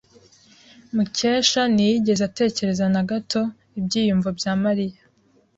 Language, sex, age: Kinyarwanda, female, 19-29